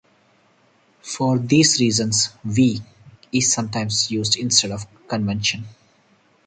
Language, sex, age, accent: English, male, 30-39, India and South Asia (India, Pakistan, Sri Lanka); Singaporean English